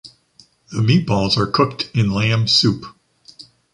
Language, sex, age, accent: English, male, 50-59, United States English